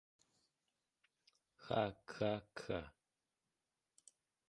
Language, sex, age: Uzbek, male, 19-29